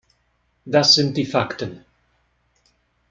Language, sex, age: German, male, 50-59